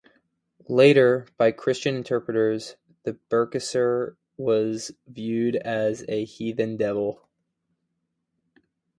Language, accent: English, United States English